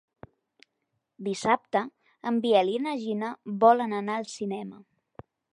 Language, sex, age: Catalan, female, 19-29